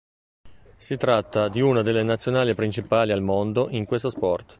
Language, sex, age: Italian, male, 50-59